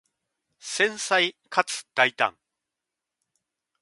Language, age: Japanese, 30-39